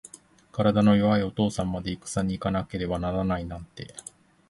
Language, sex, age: Japanese, male, 40-49